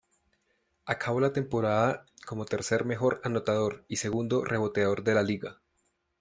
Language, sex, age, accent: Spanish, male, 30-39, Andino-Pacífico: Colombia, Perú, Ecuador, oeste de Bolivia y Venezuela andina